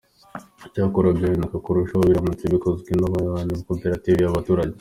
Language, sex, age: Kinyarwanda, male, under 19